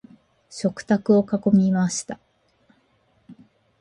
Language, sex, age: Japanese, female, 40-49